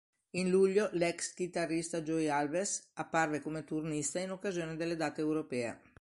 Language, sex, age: Italian, female, 60-69